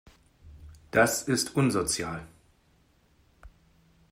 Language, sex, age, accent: German, male, 40-49, Deutschland Deutsch